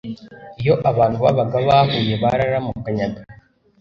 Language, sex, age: Kinyarwanda, male, under 19